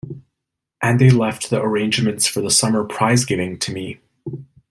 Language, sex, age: English, male, 19-29